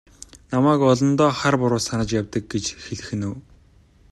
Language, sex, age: Mongolian, male, 19-29